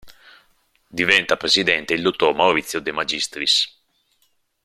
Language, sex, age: Italian, male, 30-39